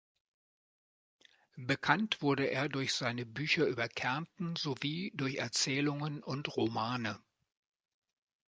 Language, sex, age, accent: German, male, 50-59, Deutschland Deutsch